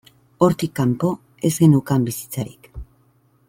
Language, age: Basque, 50-59